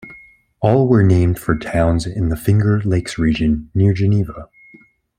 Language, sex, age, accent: English, male, 19-29, Canadian English